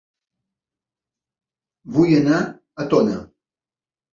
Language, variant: Catalan, Balear